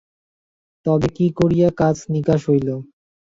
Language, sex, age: Bengali, male, 19-29